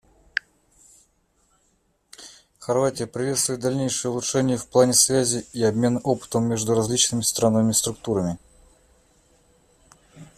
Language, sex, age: Russian, male, 40-49